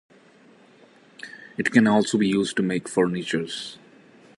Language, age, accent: English, 19-29, India and South Asia (India, Pakistan, Sri Lanka)